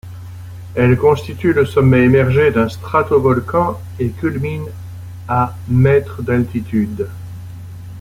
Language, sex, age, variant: French, male, 50-59, Français de métropole